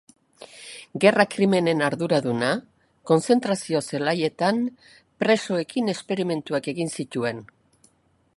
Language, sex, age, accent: Basque, female, 60-69, Erdialdekoa edo Nafarra (Gipuzkoa, Nafarroa)